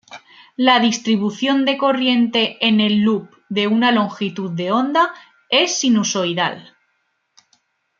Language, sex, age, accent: Spanish, female, 19-29, España: Norte peninsular (Asturias, Castilla y León, Cantabria, País Vasco, Navarra, Aragón, La Rioja, Guadalajara, Cuenca)